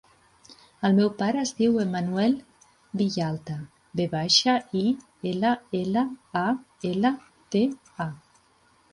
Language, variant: Catalan, Central